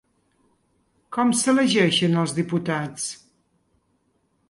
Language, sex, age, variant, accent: Catalan, female, 50-59, Balear, menorquí